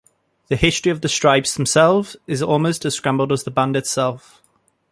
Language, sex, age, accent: English, male, 19-29, England English